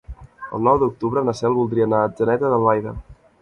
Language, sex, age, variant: Catalan, male, 19-29, Central